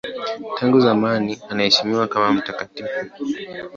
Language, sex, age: Swahili, female, 19-29